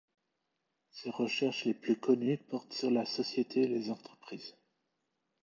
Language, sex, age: French, male, 19-29